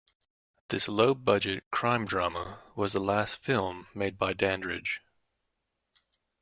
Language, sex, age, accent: English, male, 30-39, United States English